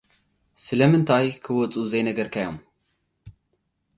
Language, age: Tigrinya, 19-29